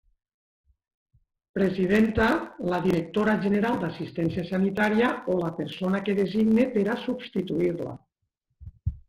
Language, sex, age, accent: Catalan, male, 50-59, valencià